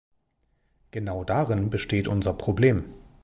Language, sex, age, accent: German, male, 40-49, Deutschland Deutsch